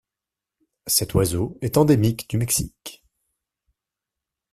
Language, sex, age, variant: French, male, 19-29, Français de métropole